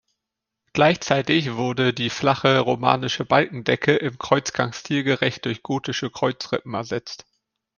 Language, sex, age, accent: German, male, 19-29, Deutschland Deutsch